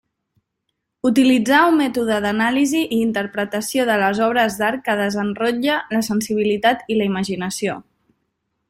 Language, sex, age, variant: Catalan, male, 30-39, Central